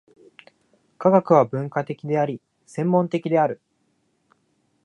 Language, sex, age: Japanese, male, 19-29